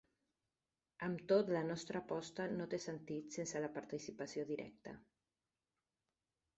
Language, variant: Catalan, Central